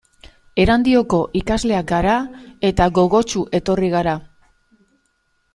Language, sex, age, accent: Basque, female, 50-59, Mendebalekoa (Araba, Bizkaia, Gipuzkoako mendebaleko herri batzuk)